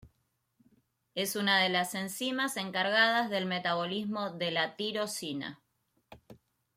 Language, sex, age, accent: Spanish, female, 40-49, Rioplatense: Argentina, Uruguay, este de Bolivia, Paraguay